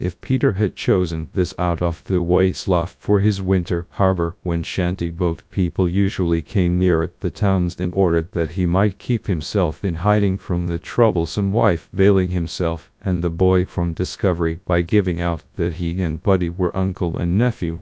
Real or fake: fake